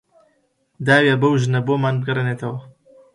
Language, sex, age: Central Kurdish, male, 19-29